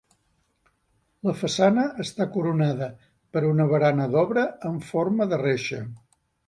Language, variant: Catalan, Central